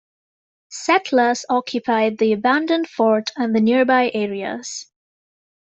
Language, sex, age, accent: English, female, 19-29, England English